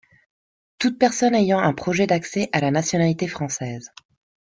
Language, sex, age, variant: French, female, 30-39, Français de métropole